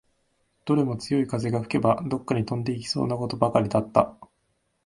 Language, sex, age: Japanese, male, 19-29